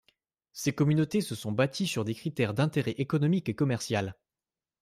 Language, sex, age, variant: French, male, 19-29, Français de métropole